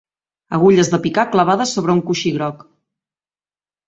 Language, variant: Catalan, Central